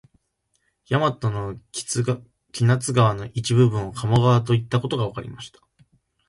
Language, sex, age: Japanese, male, under 19